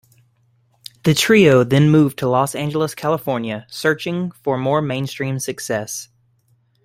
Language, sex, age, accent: English, male, 30-39, United States English